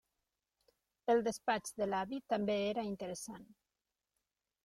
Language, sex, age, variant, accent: Catalan, female, 40-49, Nord-Occidental, Tortosí